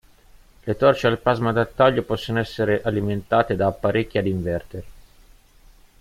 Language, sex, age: Italian, male, 40-49